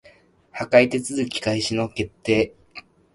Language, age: Japanese, 19-29